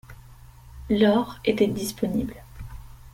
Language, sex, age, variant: French, female, under 19, Français de métropole